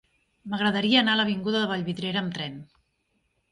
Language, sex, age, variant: Catalan, female, 40-49, Central